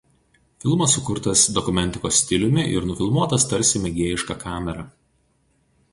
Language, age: Lithuanian, 40-49